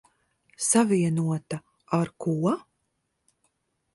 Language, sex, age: Latvian, female, 40-49